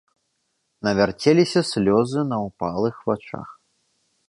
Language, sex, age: Belarusian, male, 19-29